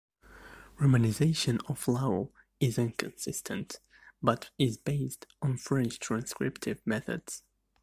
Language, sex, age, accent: English, male, 19-29, United States English